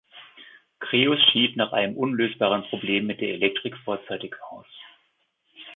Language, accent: German, Deutschland Deutsch